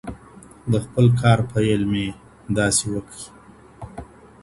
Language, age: Pashto, 40-49